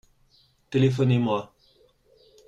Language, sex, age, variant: French, male, 40-49, Français de métropole